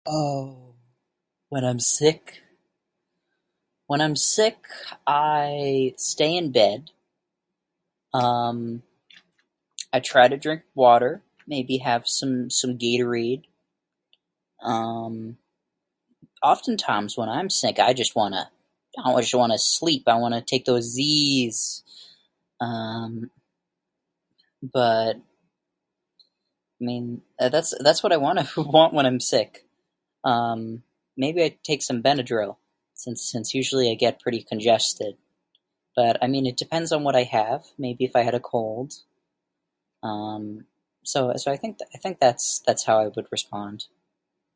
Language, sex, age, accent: English, male, 19-29, United States English